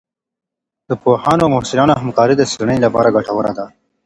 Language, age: Pashto, 19-29